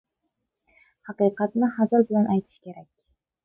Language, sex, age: Uzbek, female, 30-39